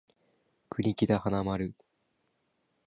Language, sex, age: Japanese, male, 19-29